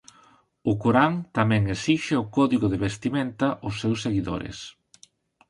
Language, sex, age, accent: Galician, male, 30-39, Normativo (estándar)